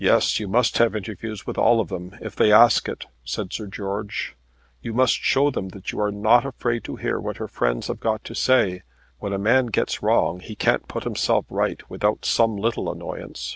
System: none